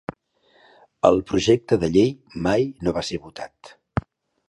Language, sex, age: Catalan, male, 50-59